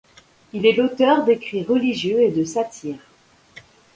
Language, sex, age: French, female, 30-39